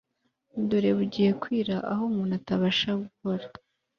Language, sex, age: Kinyarwanda, female, 19-29